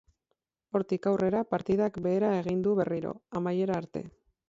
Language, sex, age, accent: Basque, female, 19-29, Erdialdekoa edo Nafarra (Gipuzkoa, Nafarroa)